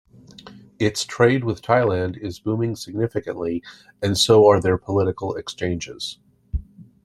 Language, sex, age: English, male, 40-49